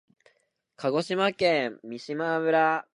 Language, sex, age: Japanese, male, 19-29